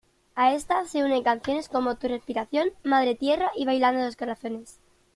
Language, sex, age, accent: Spanish, female, under 19, España: Sur peninsular (Andalucia, Extremadura, Murcia)